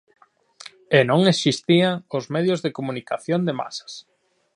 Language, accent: Galician, Normativo (estándar)